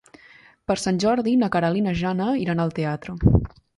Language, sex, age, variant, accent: Catalan, female, 19-29, Central, central